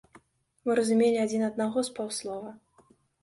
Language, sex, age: Belarusian, female, 19-29